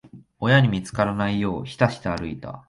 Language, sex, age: Japanese, male, 19-29